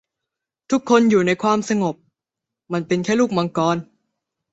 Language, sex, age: Thai, female, under 19